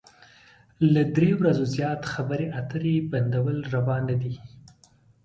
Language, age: Pashto, 30-39